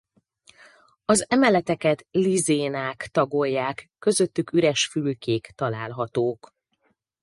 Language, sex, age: Hungarian, female, 40-49